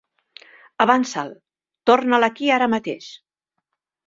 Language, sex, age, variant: Catalan, female, 60-69, Central